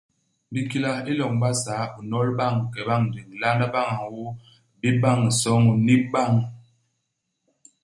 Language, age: Basaa, 40-49